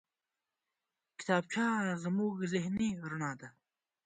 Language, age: Pashto, 19-29